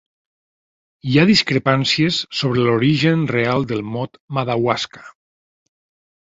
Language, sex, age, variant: Catalan, male, 40-49, Nord-Occidental